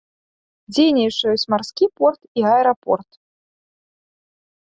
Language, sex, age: Belarusian, female, 30-39